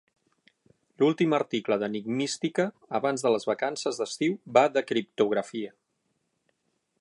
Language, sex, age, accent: Catalan, male, 50-59, balear; central